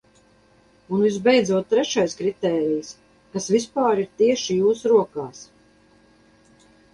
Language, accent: Latvian, Kurzeme